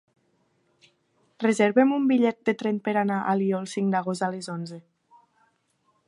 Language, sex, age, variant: Catalan, female, 19-29, Nord-Occidental